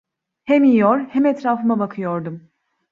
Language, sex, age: Turkish, female, 30-39